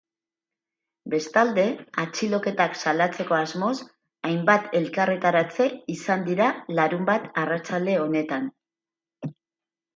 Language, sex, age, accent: Basque, female, 40-49, Mendebalekoa (Araba, Bizkaia, Gipuzkoako mendebaleko herri batzuk)